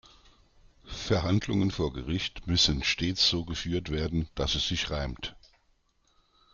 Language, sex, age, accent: German, male, 50-59, Deutschland Deutsch